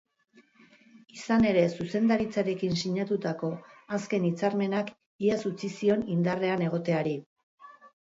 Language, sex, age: Basque, female, 50-59